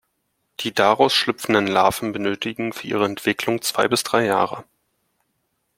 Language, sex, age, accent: German, male, 30-39, Deutschland Deutsch